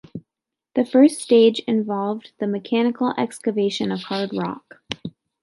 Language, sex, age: English, female, 19-29